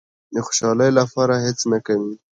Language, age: Pashto, under 19